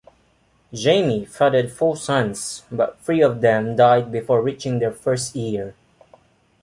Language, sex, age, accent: English, male, 19-29, Filipino